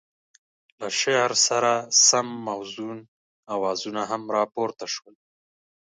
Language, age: Pashto, 30-39